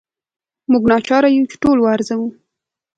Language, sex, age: Pashto, female, 19-29